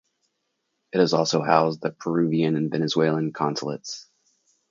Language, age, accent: English, 40-49, United States English